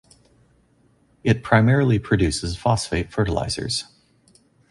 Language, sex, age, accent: English, male, 40-49, United States English